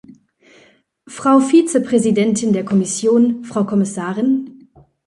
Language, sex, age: German, female, 19-29